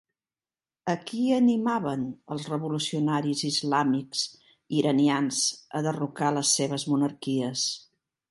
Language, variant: Catalan, Central